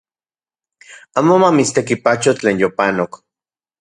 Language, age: Central Puebla Nahuatl, 30-39